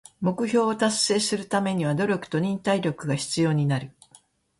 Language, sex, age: Japanese, female, 70-79